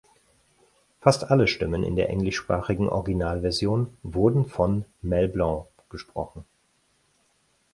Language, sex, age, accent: German, male, 40-49, Deutschland Deutsch